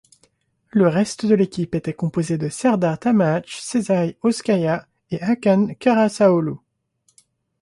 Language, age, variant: French, 19-29, Français de métropole